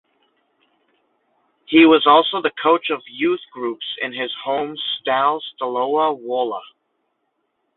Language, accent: English, United States English